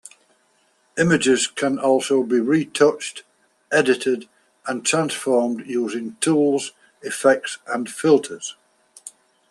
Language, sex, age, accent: English, male, 60-69, England English